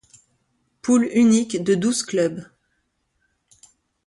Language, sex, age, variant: French, female, 40-49, Français de métropole